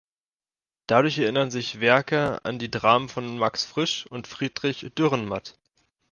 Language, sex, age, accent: German, male, 19-29, Deutschland Deutsch